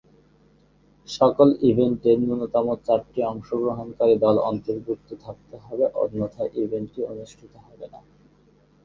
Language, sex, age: Bengali, male, 19-29